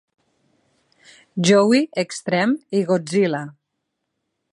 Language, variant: Catalan, Nord-Occidental